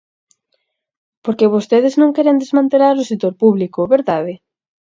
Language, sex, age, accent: Galician, female, 19-29, Atlántico (seseo e gheada)